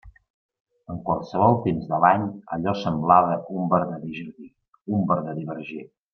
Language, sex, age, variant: Catalan, male, 30-39, Central